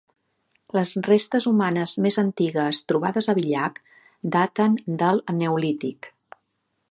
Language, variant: Catalan, Nord-Occidental